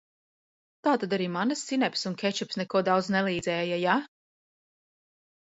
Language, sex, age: Latvian, female, 40-49